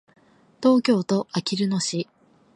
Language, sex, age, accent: Japanese, female, 19-29, 標準語